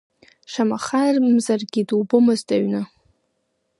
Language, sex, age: Abkhazian, female, 19-29